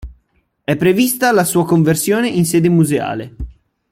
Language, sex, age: Italian, male, 19-29